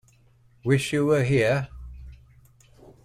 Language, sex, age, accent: English, male, 70-79, New Zealand English